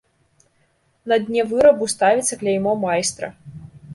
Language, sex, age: Belarusian, female, 19-29